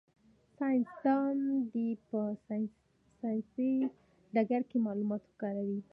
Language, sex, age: Pashto, female, under 19